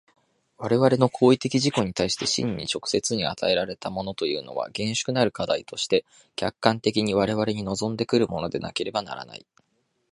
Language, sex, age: Japanese, male, 19-29